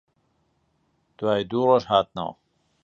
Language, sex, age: Central Kurdish, male, 40-49